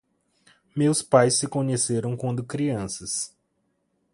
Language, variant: Portuguese, Portuguese (Brasil)